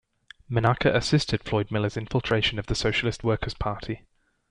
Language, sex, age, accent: English, male, 19-29, England English